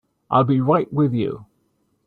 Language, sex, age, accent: English, male, 60-69, Welsh English